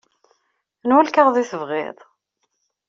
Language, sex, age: Kabyle, female, 30-39